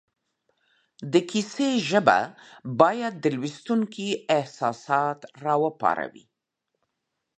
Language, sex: Pashto, female